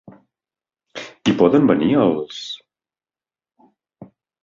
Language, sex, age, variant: Catalan, male, 30-39, Nord-Occidental